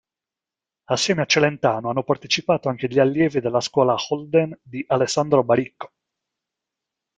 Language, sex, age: Italian, male, 40-49